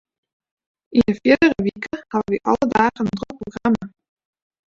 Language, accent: Western Frisian, Klaaifrysk